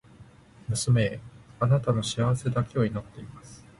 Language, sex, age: Japanese, male, 19-29